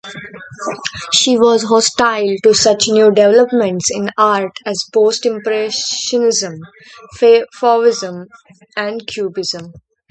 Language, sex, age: English, female, 19-29